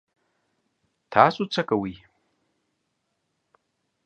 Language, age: Pashto, 50-59